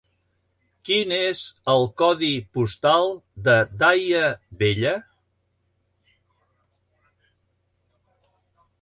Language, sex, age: Catalan, male, 80-89